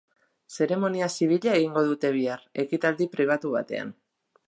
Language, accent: Basque, Mendebalekoa (Araba, Bizkaia, Gipuzkoako mendebaleko herri batzuk)